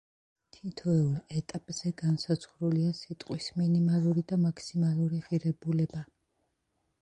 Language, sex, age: Georgian, female, 30-39